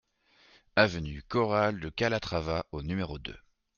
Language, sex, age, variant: French, male, 19-29, Français de métropole